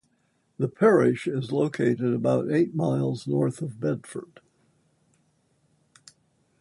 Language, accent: English, United States English